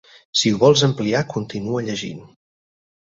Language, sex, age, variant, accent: Catalan, male, 30-39, Central, Barcelona